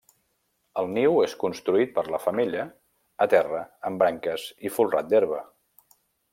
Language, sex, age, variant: Catalan, male, 50-59, Central